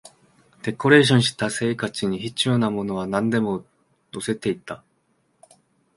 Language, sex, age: Japanese, male, 19-29